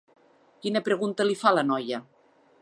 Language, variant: Catalan, Central